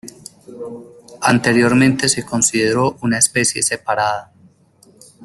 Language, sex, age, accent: Spanish, male, 40-49, Andino-Pacífico: Colombia, Perú, Ecuador, oeste de Bolivia y Venezuela andina